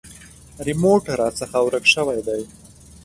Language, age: Pashto, under 19